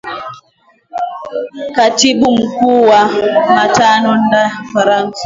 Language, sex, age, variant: Swahili, female, 19-29, Kiswahili cha Bara ya Kenya